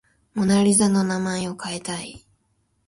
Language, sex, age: Japanese, female, 19-29